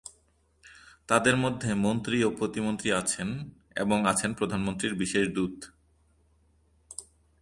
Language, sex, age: Bengali, male, 40-49